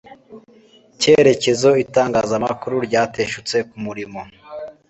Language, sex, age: Kinyarwanda, male, 19-29